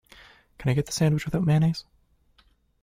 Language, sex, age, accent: English, male, 19-29, Canadian English